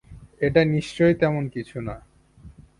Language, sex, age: Bengali, male, 19-29